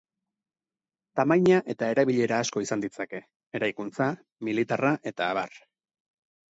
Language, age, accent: Basque, 40-49, Erdialdekoa edo Nafarra (Gipuzkoa, Nafarroa)